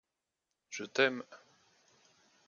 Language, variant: French, Français de métropole